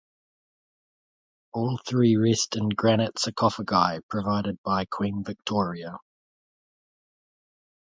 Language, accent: English, New Zealand English